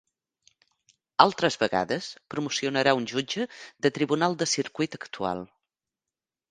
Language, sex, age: Catalan, female, 50-59